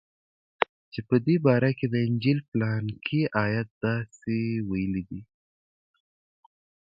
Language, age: Pashto, 19-29